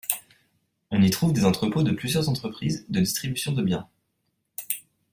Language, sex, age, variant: French, male, 19-29, Français de métropole